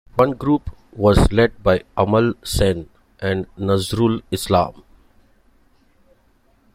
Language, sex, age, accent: English, male, 40-49, India and South Asia (India, Pakistan, Sri Lanka)